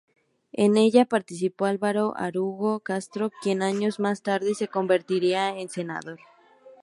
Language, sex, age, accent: Spanish, female, under 19, México